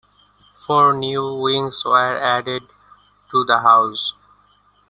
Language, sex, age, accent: English, male, 19-29, India and South Asia (India, Pakistan, Sri Lanka)